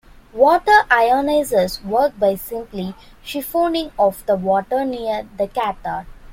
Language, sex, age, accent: English, female, 19-29, India and South Asia (India, Pakistan, Sri Lanka)